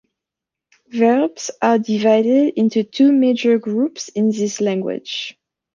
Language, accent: English, United States English